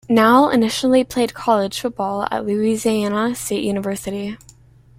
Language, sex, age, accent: English, female, under 19, United States English